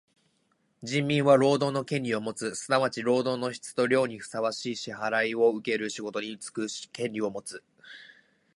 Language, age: Japanese, 19-29